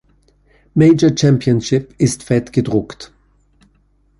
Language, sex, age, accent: German, male, 50-59, Österreichisches Deutsch